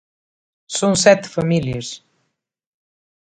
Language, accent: Galician, Atlántico (seseo e gheada)